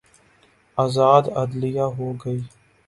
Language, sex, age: Urdu, male, 19-29